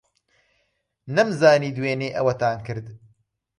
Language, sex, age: Central Kurdish, male, 19-29